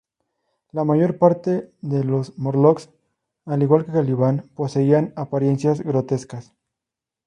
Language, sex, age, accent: Spanish, male, 19-29, México